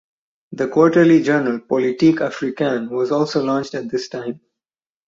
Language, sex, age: English, male, 19-29